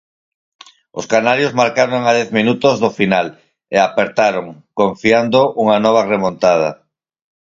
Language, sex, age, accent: Galician, male, 40-49, Normativo (estándar)